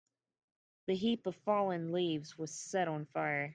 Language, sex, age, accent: English, female, 19-29, United States English